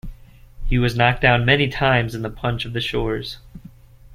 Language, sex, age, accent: English, male, 19-29, United States English